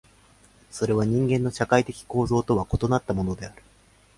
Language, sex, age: Japanese, male, 19-29